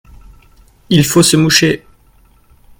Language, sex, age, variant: French, male, 19-29, Français de métropole